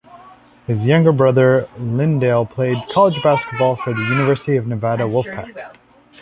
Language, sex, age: English, male, 30-39